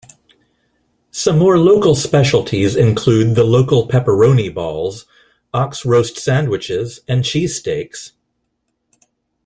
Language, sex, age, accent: English, male, 40-49, United States English